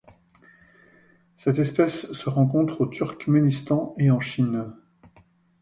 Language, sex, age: French, male, 50-59